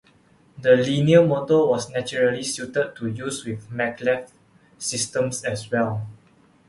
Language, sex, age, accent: English, male, 19-29, Malaysian English